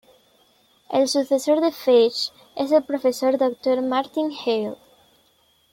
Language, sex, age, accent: Spanish, female, under 19, España: Centro-Sur peninsular (Madrid, Toledo, Castilla-La Mancha)